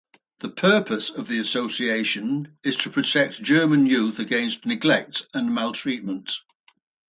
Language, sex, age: English, male, 80-89